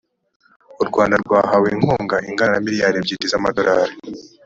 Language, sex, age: Kinyarwanda, male, 19-29